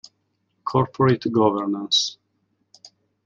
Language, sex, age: Italian, male, 40-49